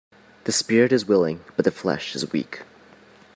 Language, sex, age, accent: English, male, 19-29, United States English